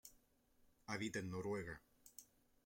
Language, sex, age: Spanish, male, 19-29